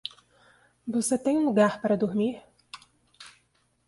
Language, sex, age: Portuguese, female, 30-39